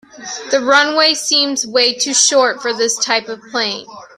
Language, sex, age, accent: English, female, 30-39, United States English